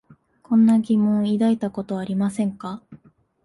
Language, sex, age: Japanese, female, 19-29